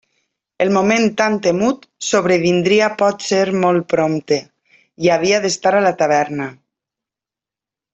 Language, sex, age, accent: Catalan, female, 50-59, valencià